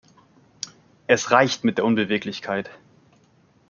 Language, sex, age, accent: German, male, 30-39, Deutschland Deutsch